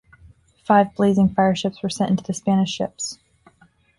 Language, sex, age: English, female, 19-29